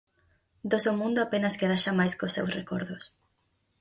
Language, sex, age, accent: Galician, female, 19-29, Normativo (estándar)